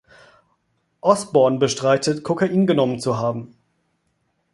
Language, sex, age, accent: German, male, 30-39, Deutschland Deutsch